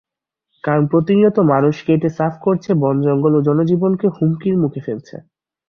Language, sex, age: Bengali, male, 19-29